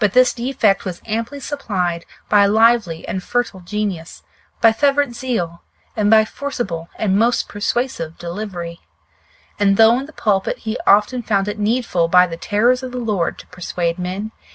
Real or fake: real